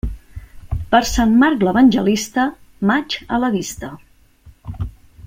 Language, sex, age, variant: Catalan, female, 40-49, Central